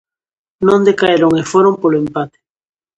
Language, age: Galician, under 19